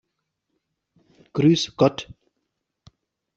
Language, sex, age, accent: German, male, 40-49, Deutschland Deutsch